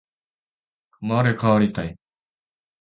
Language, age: Japanese, 30-39